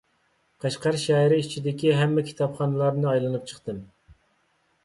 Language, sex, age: Uyghur, male, 30-39